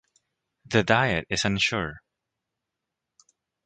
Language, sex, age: English, male, 19-29